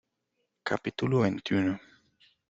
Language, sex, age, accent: Spanish, male, 19-29, Andino-Pacífico: Colombia, Perú, Ecuador, oeste de Bolivia y Venezuela andina